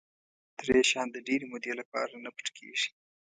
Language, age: Pashto, 19-29